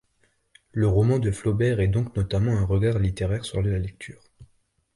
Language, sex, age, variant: French, male, 19-29, Français de métropole